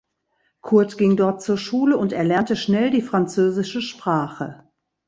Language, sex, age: German, female, 60-69